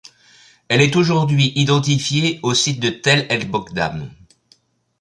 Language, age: French, 70-79